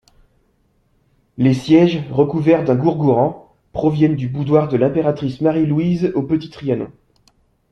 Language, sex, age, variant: French, male, 30-39, Français de métropole